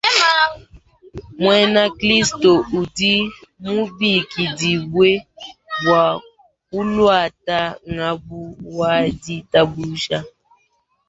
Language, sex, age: Luba-Lulua, female, 19-29